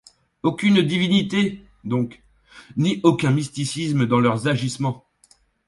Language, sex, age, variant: French, male, 30-39, Français de métropole